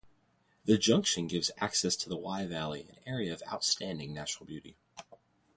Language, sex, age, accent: English, male, 19-29, United States English